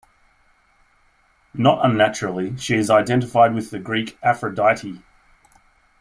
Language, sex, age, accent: English, male, 30-39, Australian English